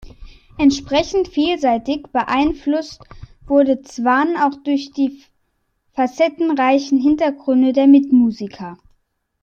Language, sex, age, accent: German, male, under 19, Deutschland Deutsch